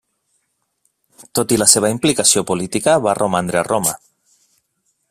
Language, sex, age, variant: Catalan, male, 30-39, Nord-Occidental